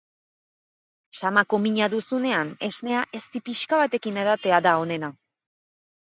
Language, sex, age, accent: Basque, female, 19-29, Erdialdekoa edo Nafarra (Gipuzkoa, Nafarroa)